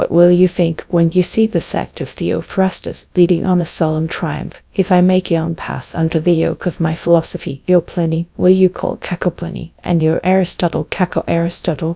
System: TTS, GradTTS